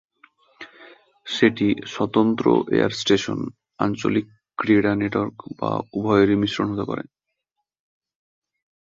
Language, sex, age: Bengali, male, 19-29